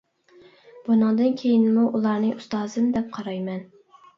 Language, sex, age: Uyghur, female, 19-29